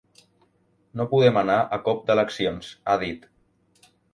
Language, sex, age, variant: Catalan, male, under 19, Central